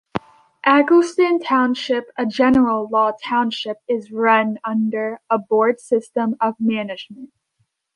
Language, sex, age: English, female, under 19